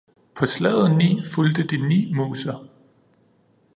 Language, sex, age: Danish, male, 30-39